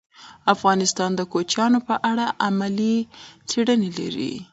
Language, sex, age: Pashto, female, 19-29